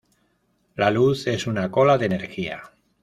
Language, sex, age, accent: Spanish, male, 50-59, España: Norte peninsular (Asturias, Castilla y León, Cantabria, País Vasco, Navarra, Aragón, La Rioja, Guadalajara, Cuenca)